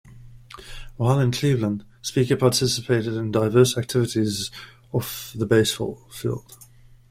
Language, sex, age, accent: English, male, 30-39, Southern African (South Africa, Zimbabwe, Namibia)